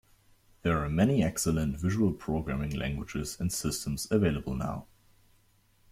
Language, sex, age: English, male, 19-29